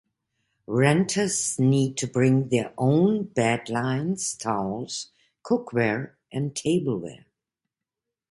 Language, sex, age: English, female, 50-59